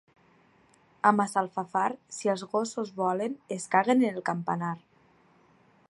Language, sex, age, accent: Catalan, female, 19-29, balear; valencià; menorquí